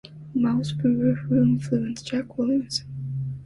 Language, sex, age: English, female, under 19